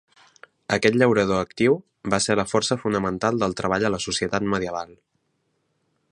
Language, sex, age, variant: Catalan, male, 19-29, Central